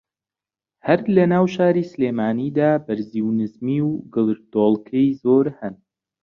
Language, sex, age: Central Kurdish, male, 19-29